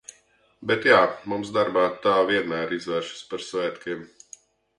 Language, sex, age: Latvian, male, 40-49